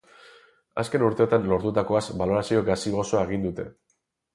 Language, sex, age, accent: Basque, male, 40-49, Mendebalekoa (Araba, Bizkaia, Gipuzkoako mendebaleko herri batzuk)